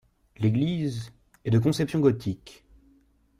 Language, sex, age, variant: French, male, 19-29, Français de métropole